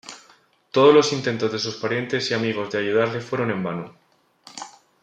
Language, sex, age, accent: Spanish, male, 19-29, España: Centro-Sur peninsular (Madrid, Toledo, Castilla-La Mancha)